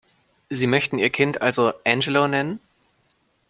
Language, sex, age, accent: German, male, 30-39, Deutschland Deutsch